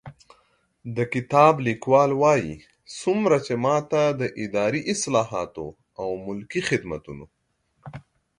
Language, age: Pashto, 30-39